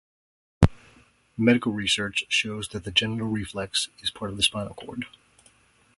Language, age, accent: English, 40-49, United States English